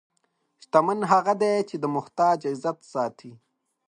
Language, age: Pashto, 19-29